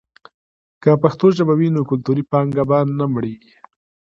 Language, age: Pashto, 19-29